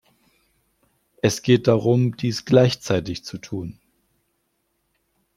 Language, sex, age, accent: German, male, 40-49, Deutschland Deutsch